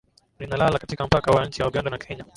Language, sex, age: Swahili, male, 19-29